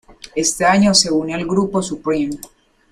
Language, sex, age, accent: Spanish, male, under 19, Andino-Pacífico: Colombia, Perú, Ecuador, oeste de Bolivia y Venezuela andina